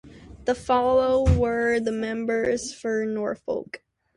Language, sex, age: English, female, under 19